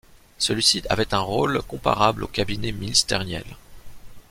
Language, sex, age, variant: French, male, 30-39, Français de métropole